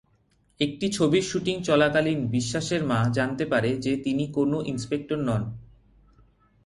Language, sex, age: Bengali, male, 19-29